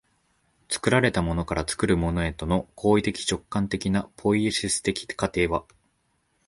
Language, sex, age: Japanese, male, 19-29